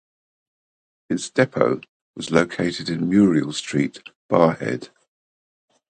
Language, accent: English, England English